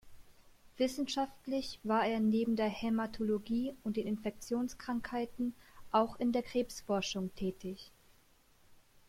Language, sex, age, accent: German, female, 19-29, Deutschland Deutsch